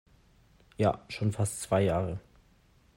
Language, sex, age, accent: German, male, 19-29, Deutschland Deutsch